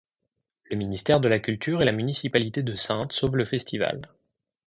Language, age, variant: French, 19-29, Français de métropole